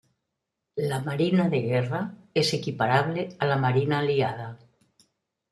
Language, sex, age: Spanish, female, 70-79